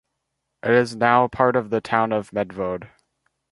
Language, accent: English, United States English